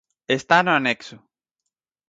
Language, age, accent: Galician, 19-29, Atlántico (seseo e gheada); Normativo (estándar)